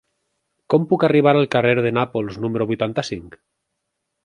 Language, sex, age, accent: Catalan, male, 19-29, valencià